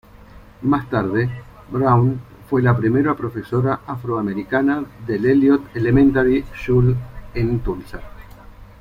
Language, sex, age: Spanish, male, 50-59